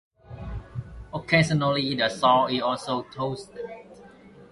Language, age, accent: English, 19-29, United States English